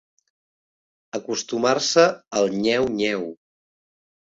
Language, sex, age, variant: Catalan, male, 50-59, Central